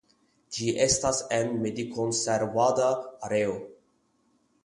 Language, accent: Esperanto, Internacia